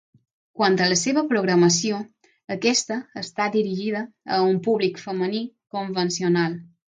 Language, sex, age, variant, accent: Catalan, female, under 19, Balear, balear; mallorquí